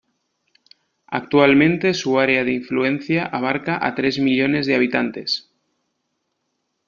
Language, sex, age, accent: Spanish, male, 30-39, España: Norte peninsular (Asturias, Castilla y León, Cantabria, País Vasco, Navarra, Aragón, La Rioja, Guadalajara, Cuenca)